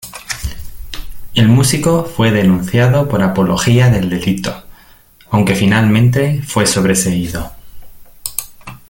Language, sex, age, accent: Spanish, male, 30-39, España: Centro-Sur peninsular (Madrid, Toledo, Castilla-La Mancha)